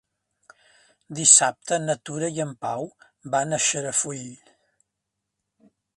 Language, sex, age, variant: Catalan, male, 60-69, Central